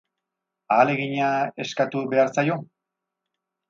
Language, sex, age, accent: Basque, male, 50-59, Erdialdekoa edo Nafarra (Gipuzkoa, Nafarroa)